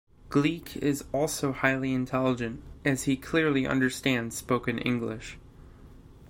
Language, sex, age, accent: English, male, 19-29, United States English